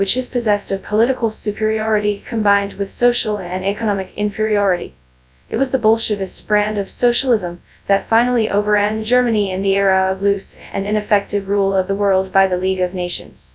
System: TTS, FastPitch